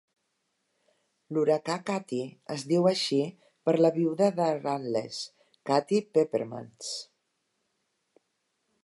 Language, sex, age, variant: Catalan, female, 60-69, Central